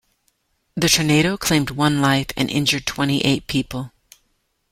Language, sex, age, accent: English, female, 50-59, Canadian English